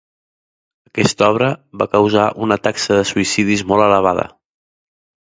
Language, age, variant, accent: Catalan, 30-39, Central, central